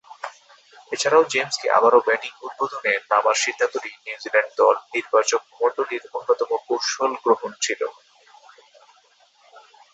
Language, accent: Bengali, Bangla